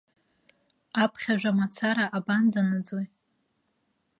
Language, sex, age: Abkhazian, female, 19-29